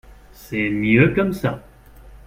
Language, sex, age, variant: French, male, 30-39, Français de métropole